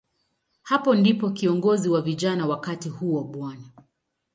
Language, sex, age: Swahili, female, 30-39